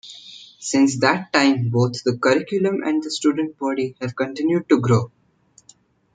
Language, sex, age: English, male, under 19